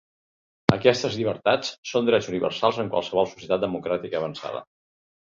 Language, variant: Catalan, Central